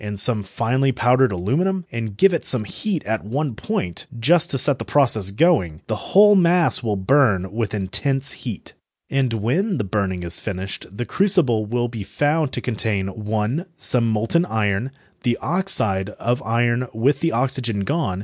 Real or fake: real